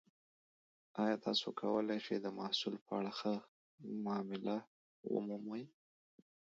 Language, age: Pashto, 30-39